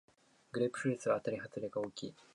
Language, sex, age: Japanese, male, 19-29